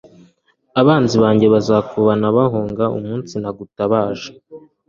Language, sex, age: Kinyarwanda, male, 19-29